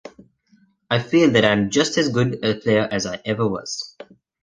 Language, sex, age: English, male, under 19